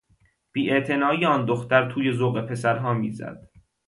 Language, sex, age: Persian, male, 19-29